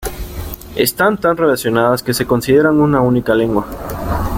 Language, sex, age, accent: Spanish, male, 19-29, México